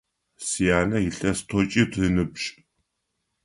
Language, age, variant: Adyghe, 60-69, Адыгабзэ (Кирил, пстэумэ зэдыряе)